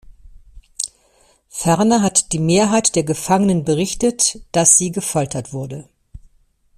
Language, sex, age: German, female, 50-59